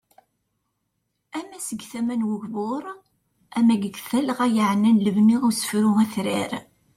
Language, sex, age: Kabyle, female, 40-49